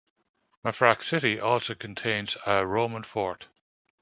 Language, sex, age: English, male, 40-49